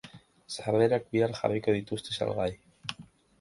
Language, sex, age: Basque, male, under 19